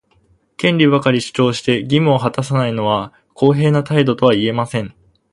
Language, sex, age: Japanese, male, under 19